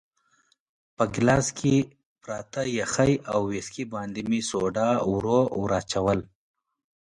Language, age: Pashto, 19-29